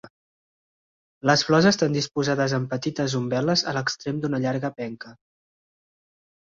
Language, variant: Catalan, Central